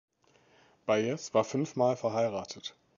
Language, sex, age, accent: German, male, 30-39, Deutschland Deutsch